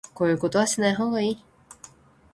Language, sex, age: Japanese, female, 19-29